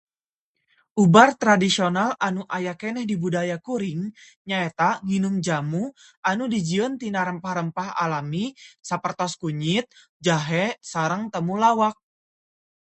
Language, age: Sundanese, 19-29